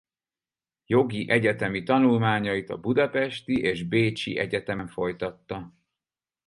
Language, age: Hungarian, 40-49